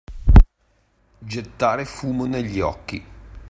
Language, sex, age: Italian, male, 30-39